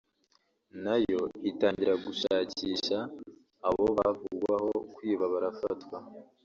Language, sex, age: Kinyarwanda, female, 19-29